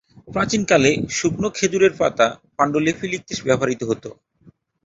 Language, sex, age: Bengali, male, 30-39